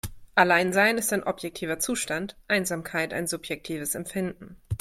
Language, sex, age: German, female, 30-39